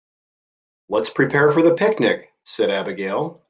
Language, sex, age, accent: English, male, 40-49, United States English